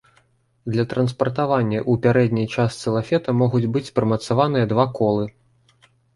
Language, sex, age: Belarusian, male, 30-39